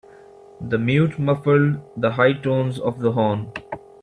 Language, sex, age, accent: English, male, 19-29, India and South Asia (India, Pakistan, Sri Lanka)